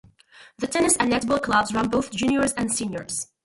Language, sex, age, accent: English, female, 19-29, United States English